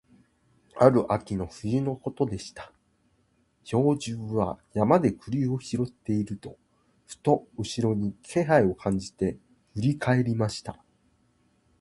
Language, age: Japanese, 19-29